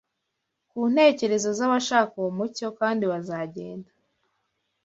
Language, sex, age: Kinyarwanda, female, 19-29